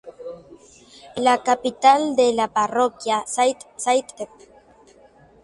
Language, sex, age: Spanish, female, under 19